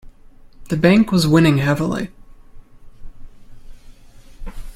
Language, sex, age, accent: English, male, 19-29, United States English